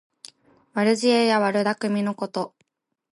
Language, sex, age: Japanese, female, 19-29